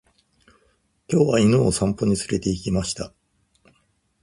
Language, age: Japanese, 50-59